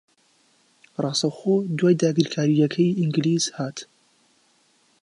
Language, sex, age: Central Kurdish, male, 19-29